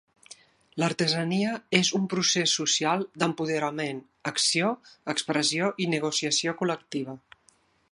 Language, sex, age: Catalan, female, 60-69